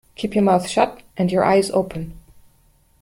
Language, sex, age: English, female, 50-59